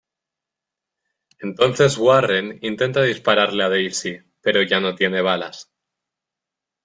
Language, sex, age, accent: Spanish, male, 19-29, España: Norte peninsular (Asturias, Castilla y León, Cantabria, País Vasco, Navarra, Aragón, La Rioja, Guadalajara, Cuenca)